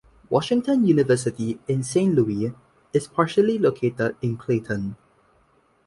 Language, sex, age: English, male, under 19